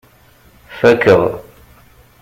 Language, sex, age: Kabyle, male, 40-49